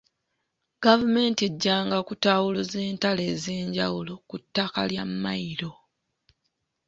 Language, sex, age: Ganda, female, 30-39